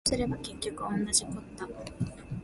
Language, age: Japanese, 19-29